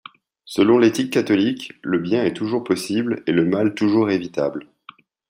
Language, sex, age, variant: French, male, 30-39, Français de métropole